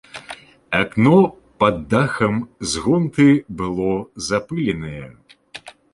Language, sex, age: Belarusian, male, 40-49